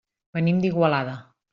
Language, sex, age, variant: Catalan, female, 40-49, Central